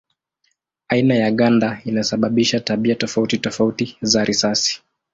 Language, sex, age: Swahili, male, 19-29